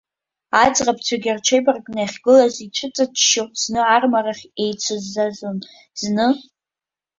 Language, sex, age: Abkhazian, female, under 19